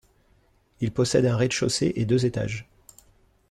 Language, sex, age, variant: French, male, 40-49, Français de métropole